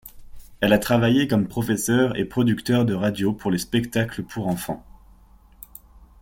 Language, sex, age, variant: French, male, 19-29, Français de métropole